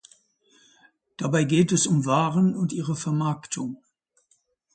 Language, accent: German, Deutschland Deutsch